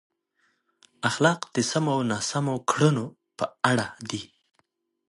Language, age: Pashto, 30-39